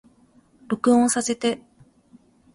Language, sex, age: Japanese, female, 30-39